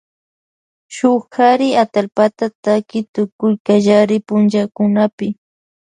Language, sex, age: Loja Highland Quichua, female, 19-29